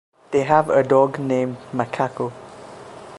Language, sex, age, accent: English, male, under 19, Southern African (South Africa, Zimbabwe, Namibia)